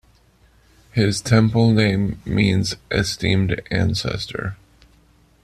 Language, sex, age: English, male, 30-39